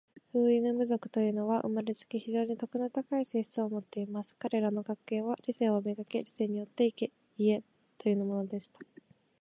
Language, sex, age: Japanese, female, 19-29